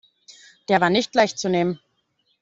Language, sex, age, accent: German, female, 19-29, Deutschland Deutsch